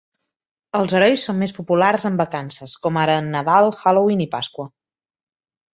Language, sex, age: Catalan, female, 19-29